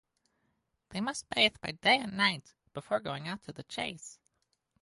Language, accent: English, United States English